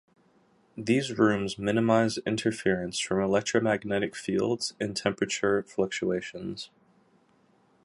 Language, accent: English, United States English